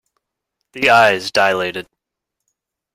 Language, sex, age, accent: English, male, 19-29, United States English